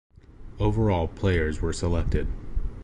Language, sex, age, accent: English, male, 30-39, United States English